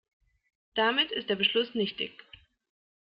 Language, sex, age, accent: German, female, 19-29, Deutschland Deutsch